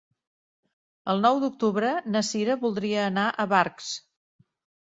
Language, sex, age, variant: Catalan, female, 60-69, Central